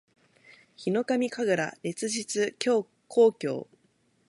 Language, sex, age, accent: Japanese, female, 19-29, 東京